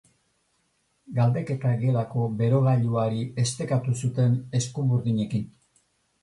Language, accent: Basque, Mendebalekoa (Araba, Bizkaia, Gipuzkoako mendebaleko herri batzuk)